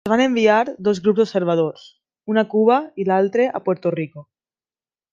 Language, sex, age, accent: Catalan, female, 19-29, valencià